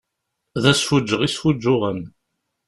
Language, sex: Kabyle, male